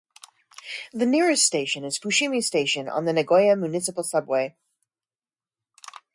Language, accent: English, United States English